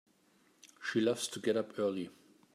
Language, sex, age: English, male, 50-59